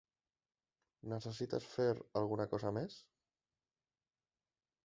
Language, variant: Catalan, Central